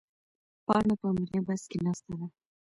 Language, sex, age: Pashto, female, 19-29